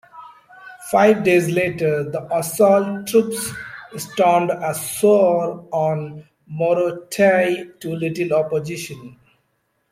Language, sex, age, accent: English, male, 30-39, India and South Asia (India, Pakistan, Sri Lanka)